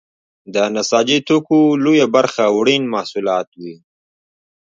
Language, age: Pashto, 19-29